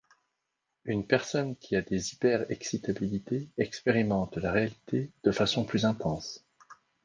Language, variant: French, Français de métropole